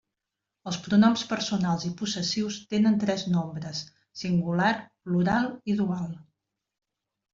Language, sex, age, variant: Catalan, female, 50-59, Central